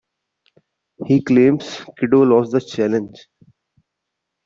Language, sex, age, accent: English, male, 19-29, India and South Asia (India, Pakistan, Sri Lanka)